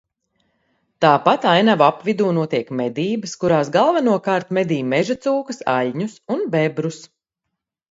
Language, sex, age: Latvian, female, 40-49